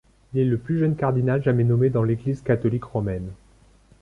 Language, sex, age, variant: French, male, 40-49, Français de métropole